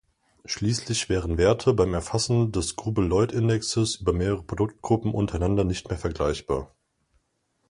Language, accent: German, Deutschland Deutsch